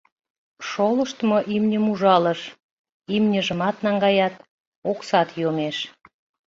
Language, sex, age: Mari, female, 40-49